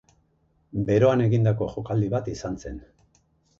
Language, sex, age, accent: Basque, male, 50-59, Erdialdekoa edo Nafarra (Gipuzkoa, Nafarroa)